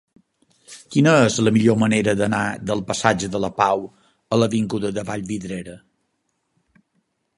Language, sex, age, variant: Catalan, male, 60-69, Balear